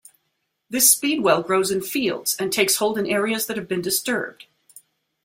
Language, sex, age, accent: English, female, 50-59, United States English